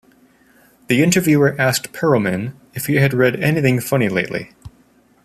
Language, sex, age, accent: English, male, 30-39, United States English